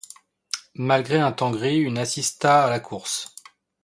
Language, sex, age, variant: French, male, 30-39, Français de métropole